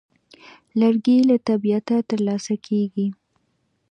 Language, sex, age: Pashto, female, 19-29